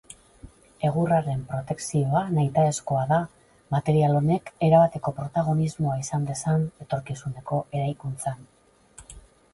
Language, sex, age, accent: Basque, female, 50-59, Mendebalekoa (Araba, Bizkaia, Gipuzkoako mendebaleko herri batzuk)